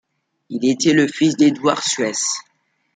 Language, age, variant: French, under 19, Français de métropole